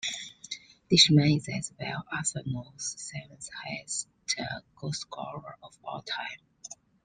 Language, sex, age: English, female, 30-39